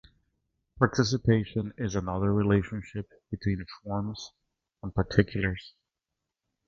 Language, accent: English, United States English